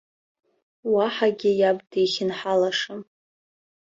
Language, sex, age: Abkhazian, female, under 19